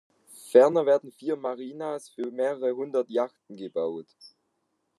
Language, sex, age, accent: German, male, under 19, Deutschland Deutsch